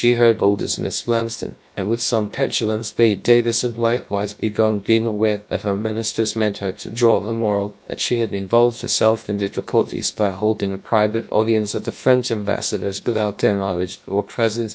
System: TTS, GlowTTS